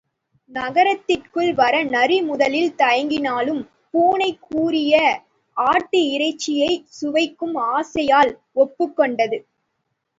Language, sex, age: Tamil, female, 19-29